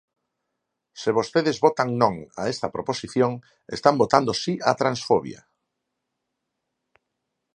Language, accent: Galician, Normativo (estándar)